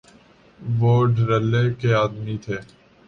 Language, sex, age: Urdu, male, 19-29